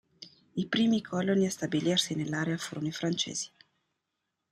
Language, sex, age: Italian, female, 30-39